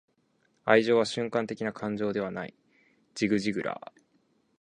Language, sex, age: Japanese, male, 19-29